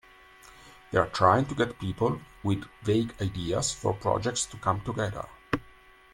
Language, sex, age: English, male, 40-49